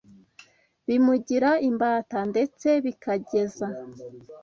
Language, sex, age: Kinyarwanda, female, 19-29